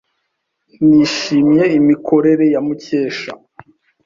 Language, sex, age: Kinyarwanda, male, 19-29